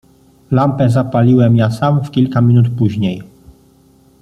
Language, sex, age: Polish, male, 30-39